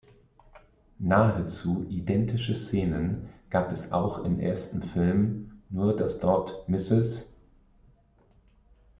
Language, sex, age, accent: German, male, 40-49, Deutschland Deutsch